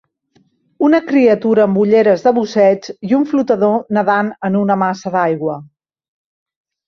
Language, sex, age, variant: Catalan, female, 50-59, Central